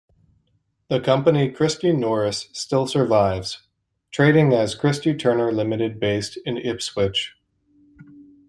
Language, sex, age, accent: English, male, 19-29, United States English